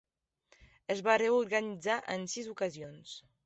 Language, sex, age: Catalan, female, 19-29